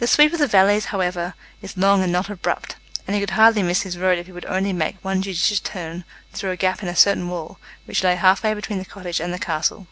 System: none